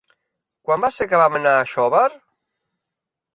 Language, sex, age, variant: Catalan, male, 40-49, Central